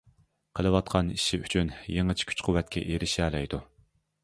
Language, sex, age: Uyghur, male, 30-39